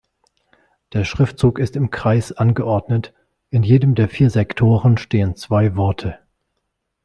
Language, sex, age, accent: German, male, 40-49, Deutschland Deutsch